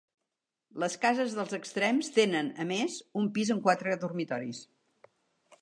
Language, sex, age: Catalan, female, under 19